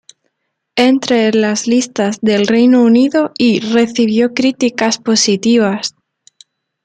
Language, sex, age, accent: Spanish, female, 19-29, España: Sur peninsular (Andalucia, Extremadura, Murcia)